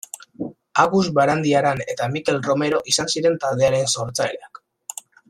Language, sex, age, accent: Basque, male, under 19, Erdialdekoa edo Nafarra (Gipuzkoa, Nafarroa)